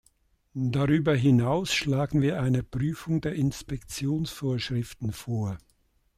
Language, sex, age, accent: German, male, 70-79, Schweizerdeutsch